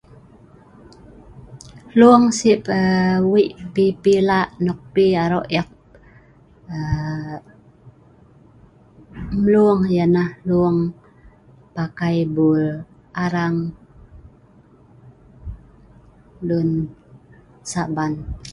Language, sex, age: Sa'ban, female, 50-59